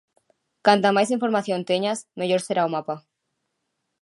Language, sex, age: Galician, female, 19-29